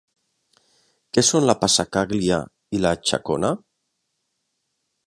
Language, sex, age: Catalan, male, 40-49